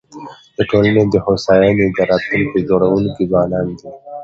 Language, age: Pashto, 19-29